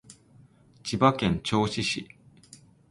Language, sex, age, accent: Japanese, male, 40-49, 関西弁